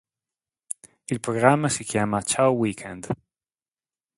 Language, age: Italian, 40-49